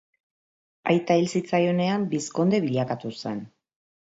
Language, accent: Basque, Mendebalekoa (Araba, Bizkaia, Gipuzkoako mendebaleko herri batzuk)